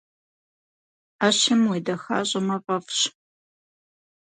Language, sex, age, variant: Kabardian, female, 30-39, Адыгэбзэ (Къэбэрдей, Кирил, Урысей)